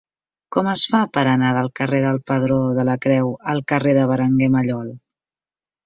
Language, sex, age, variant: Catalan, female, 40-49, Central